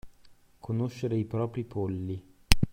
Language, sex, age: Italian, male, 19-29